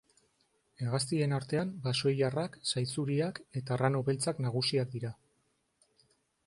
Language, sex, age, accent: Basque, male, 30-39, Erdialdekoa edo Nafarra (Gipuzkoa, Nafarroa)